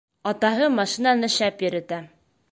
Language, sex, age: Bashkir, female, 19-29